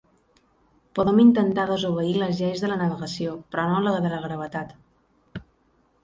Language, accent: Catalan, balear; central